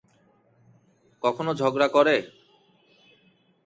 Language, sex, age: Bengali, male, 19-29